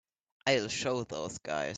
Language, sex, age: English, male, under 19